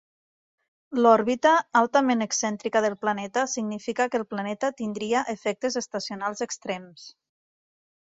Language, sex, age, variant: Catalan, female, 30-39, Nord-Occidental